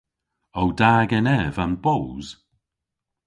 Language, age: Cornish, 50-59